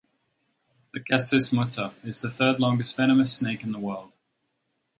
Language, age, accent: English, 30-39, Australian English